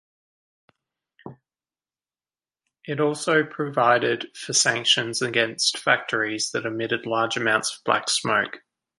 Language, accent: English, Australian English